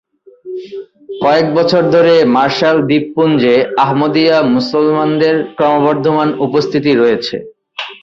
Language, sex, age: Bengali, male, 19-29